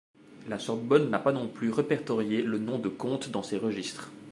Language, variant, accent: French, Français d'Europe, Français de Suisse